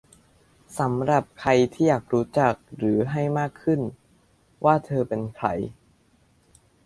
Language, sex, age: Thai, male, under 19